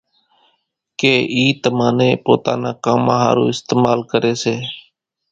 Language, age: Kachi Koli, 19-29